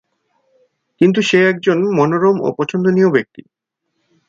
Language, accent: Bengali, Native